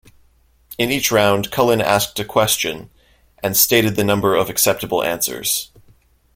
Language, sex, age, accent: English, male, 19-29, United States English